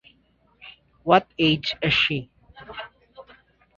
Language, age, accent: English, 19-29, United States English